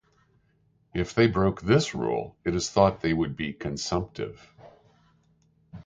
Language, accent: English, United States English